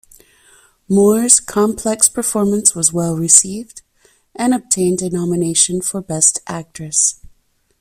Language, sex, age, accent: English, female, 40-49, United States English